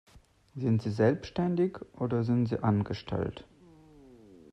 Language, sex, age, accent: German, male, 30-39, Deutschland Deutsch